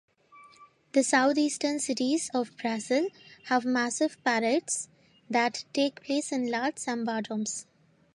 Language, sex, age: English, female, 19-29